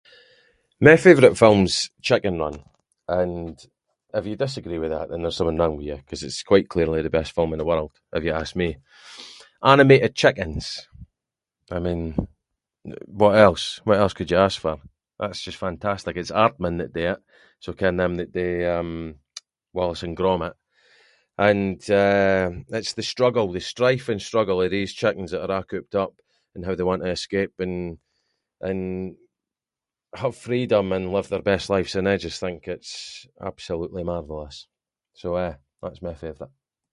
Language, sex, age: Scots, male, 30-39